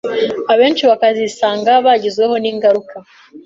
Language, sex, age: Kinyarwanda, female, 19-29